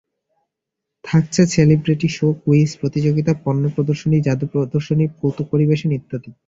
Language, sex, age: Bengali, male, under 19